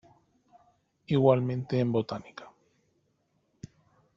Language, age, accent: Spanish, 40-49, España: Centro-Sur peninsular (Madrid, Toledo, Castilla-La Mancha)